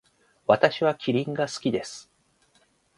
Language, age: Japanese, 40-49